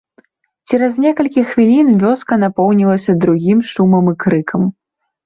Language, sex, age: Belarusian, female, 19-29